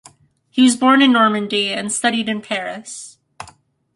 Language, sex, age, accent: English, female, 19-29, United States English